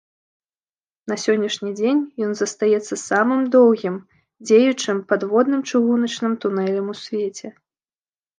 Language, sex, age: Belarusian, female, 19-29